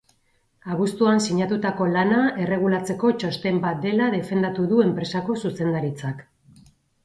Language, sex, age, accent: Basque, female, 40-49, Erdialdekoa edo Nafarra (Gipuzkoa, Nafarroa)